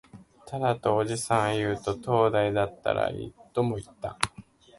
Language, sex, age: Japanese, male, 19-29